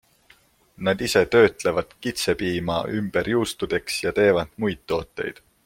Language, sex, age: Estonian, male, 19-29